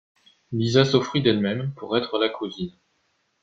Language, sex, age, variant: French, male, 19-29, Français de métropole